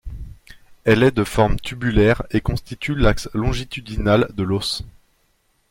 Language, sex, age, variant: French, male, 19-29, Français de métropole